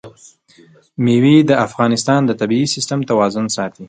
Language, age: Pashto, 19-29